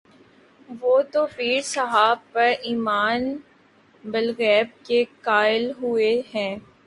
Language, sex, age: Urdu, female, 19-29